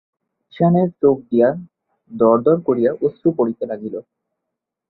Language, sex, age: Bengali, male, 19-29